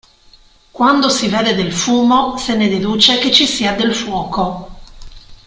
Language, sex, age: Italian, female, 40-49